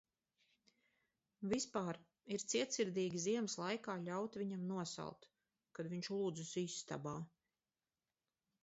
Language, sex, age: Latvian, female, 40-49